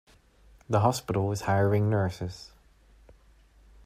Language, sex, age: English, male, 19-29